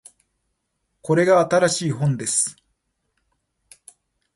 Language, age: Japanese, 40-49